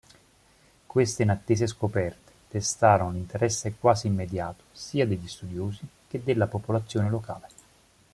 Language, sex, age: Italian, male, 40-49